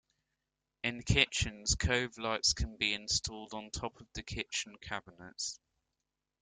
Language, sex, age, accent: English, male, under 19, England English